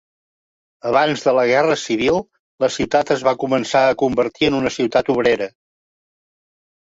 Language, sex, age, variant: Catalan, male, 70-79, Central